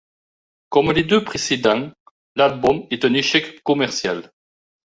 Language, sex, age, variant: French, male, 60-69, Français de métropole